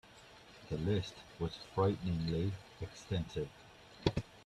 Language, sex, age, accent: English, male, 30-39, Irish English